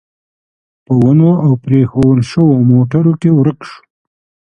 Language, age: Pashto, 70-79